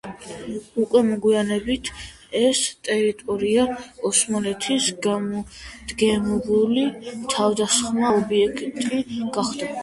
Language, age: Georgian, 19-29